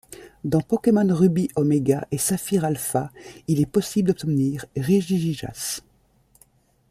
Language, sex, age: French, female, 50-59